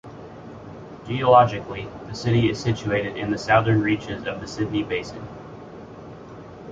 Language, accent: English, United States English